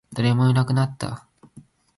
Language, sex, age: Japanese, male, 19-29